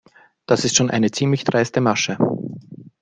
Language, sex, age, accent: German, male, 40-49, Österreichisches Deutsch